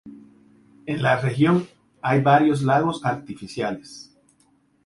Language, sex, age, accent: Spanish, male, 40-49, Caribe: Cuba, Venezuela, Puerto Rico, República Dominicana, Panamá, Colombia caribeña, México caribeño, Costa del golfo de México